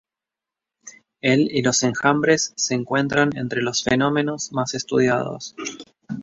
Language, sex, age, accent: Spanish, male, 19-29, Rioplatense: Argentina, Uruguay, este de Bolivia, Paraguay